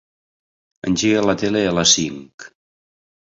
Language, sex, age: Catalan, male, 50-59